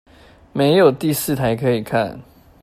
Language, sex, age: Chinese, male, 19-29